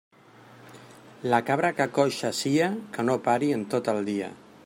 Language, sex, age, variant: Catalan, male, 40-49, Central